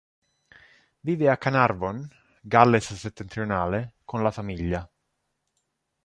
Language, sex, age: Italian, male, 30-39